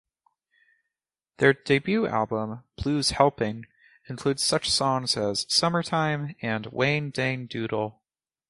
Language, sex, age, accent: English, male, 19-29, United States English